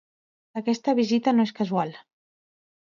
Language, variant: Catalan, Central